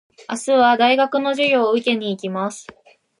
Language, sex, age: Japanese, female, 19-29